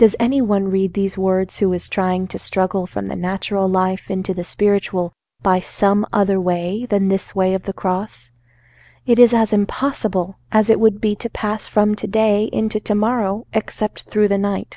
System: none